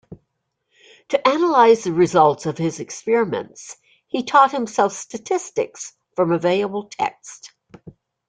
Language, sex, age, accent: English, female, 60-69, United States English